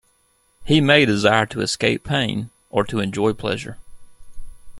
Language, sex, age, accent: English, male, 40-49, United States English